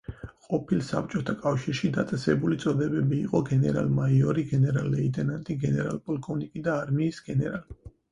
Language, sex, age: Georgian, male, 30-39